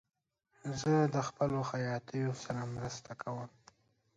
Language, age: Pashto, 19-29